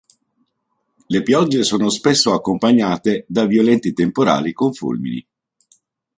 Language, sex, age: Italian, male, 60-69